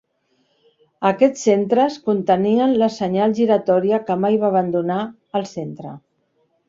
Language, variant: Catalan, Central